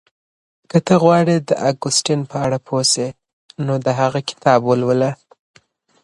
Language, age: Pashto, 19-29